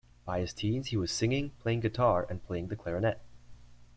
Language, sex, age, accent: English, male, under 19, Canadian English